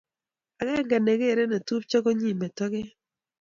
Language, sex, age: Kalenjin, female, 40-49